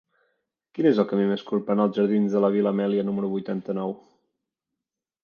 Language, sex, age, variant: Catalan, male, 30-39, Central